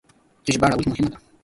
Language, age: Pashto, 19-29